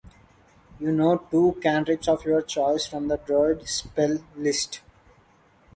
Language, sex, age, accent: English, male, 19-29, India and South Asia (India, Pakistan, Sri Lanka)